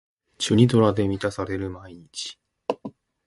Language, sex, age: Japanese, male, 40-49